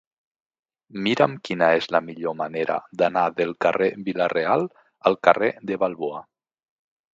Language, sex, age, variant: Catalan, male, 40-49, Central